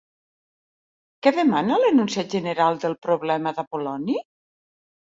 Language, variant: Catalan, Septentrional